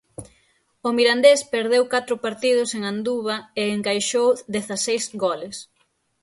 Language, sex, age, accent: Galician, female, 30-39, Atlántico (seseo e gheada); Normativo (estándar)